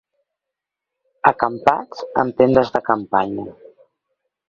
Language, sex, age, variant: Catalan, female, 50-59, Central